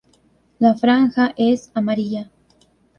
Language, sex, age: Spanish, female, 19-29